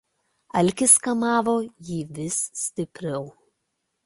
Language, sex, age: Lithuanian, female, 30-39